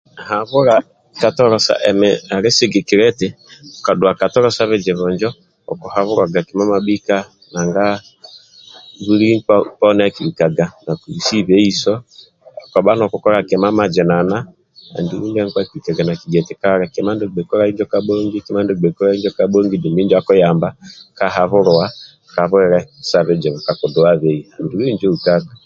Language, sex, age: Amba (Uganda), male, 30-39